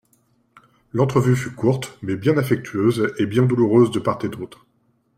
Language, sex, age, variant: French, male, 19-29, Français de métropole